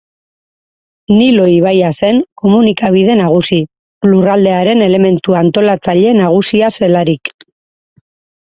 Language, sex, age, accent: Basque, female, 30-39, Mendebalekoa (Araba, Bizkaia, Gipuzkoako mendebaleko herri batzuk)